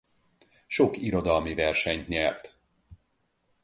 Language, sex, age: Hungarian, male, 40-49